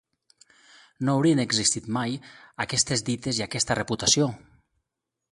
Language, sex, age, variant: Catalan, male, 40-49, Valencià meridional